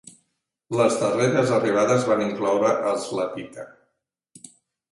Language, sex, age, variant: Catalan, male, 60-69, Central